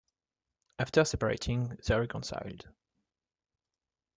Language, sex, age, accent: English, male, 19-29, Irish English